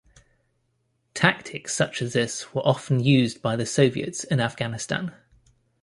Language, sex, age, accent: English, male, 30-39, England English